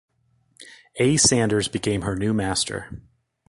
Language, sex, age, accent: English, male, 40-49, United States English